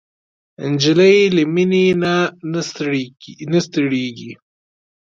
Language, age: Pashto, 19-29